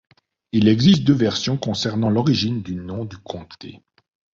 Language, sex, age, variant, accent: French, male, 40-49, Français d'Europe, Français de Suisse